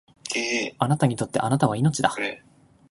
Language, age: Japanese, 19-29